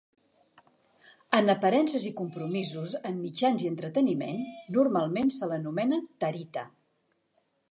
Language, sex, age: Catalan, female, 60-69